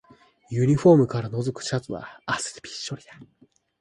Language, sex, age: Japanese, male, 19-29